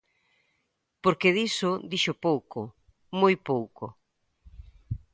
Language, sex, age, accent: Galician, female, 40-49, Atlántico (seseo e gheada)